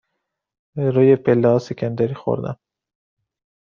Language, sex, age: Persian, male, 19-29